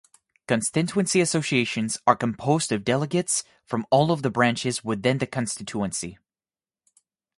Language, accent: English, United States English